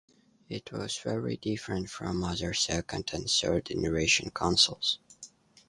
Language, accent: English, United States English